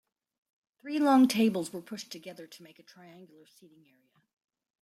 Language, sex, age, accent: English, female, 50-59, United States English